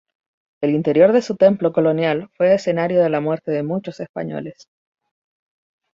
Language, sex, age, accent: Spanish, female, 19-29, Chileno: Chile, Cuyo